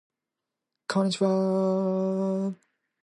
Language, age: English, 19-29